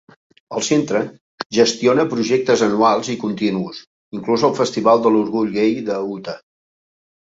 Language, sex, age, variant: Catalan, male, 50-59, Central